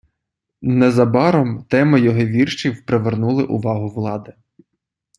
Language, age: Ukrainian, 19-29